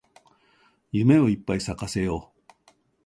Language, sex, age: Japanese, male, 60-69